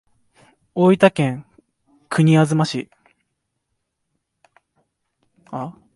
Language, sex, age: Japanese, male, under 19